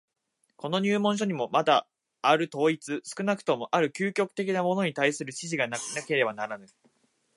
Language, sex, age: Japanese, male, 19-29